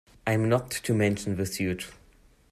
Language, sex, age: English, male, under 19